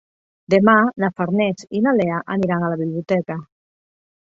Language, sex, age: Catalan, female, 40-49